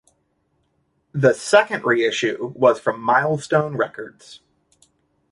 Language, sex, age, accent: English, male, 30-39, United States English